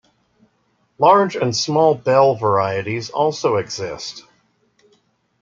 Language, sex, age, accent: English, male, 40-49, United States English